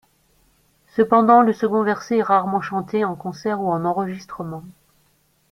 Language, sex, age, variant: French, female, 40-49, Français de métropole